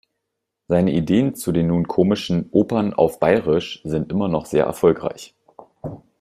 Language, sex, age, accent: German, male, 30-39, Deutschland Deutsch